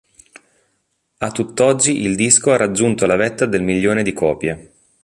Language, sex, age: Italian, male, 30-39